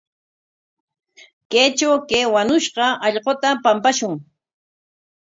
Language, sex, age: Corongo Ancash Quechua, female, 50-59